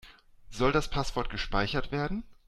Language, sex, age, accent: German, male, 40-49, Deutschland Deutsch